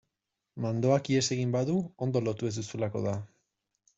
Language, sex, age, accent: Basque, male, 30-39, Erdialdekoa edo Nafarra (Gipuzkoa, Nafarroa)